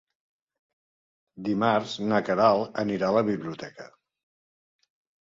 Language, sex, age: Catalan, male, 50-59